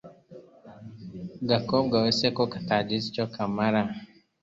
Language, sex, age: Kinyarwanda, male, 19-29